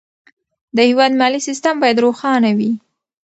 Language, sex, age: Pashto, female, under 19